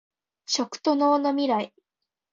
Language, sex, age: Japanese, female, 19-29